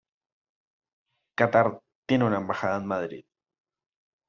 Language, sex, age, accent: Spanish, male, 19-29, Rioplatense: Argentina, Uruguay, este de Bolivia, Paraguay